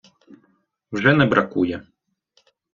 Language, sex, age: Ukrainian, male, 30-39